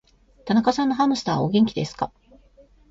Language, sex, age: Japanese, female, 50-59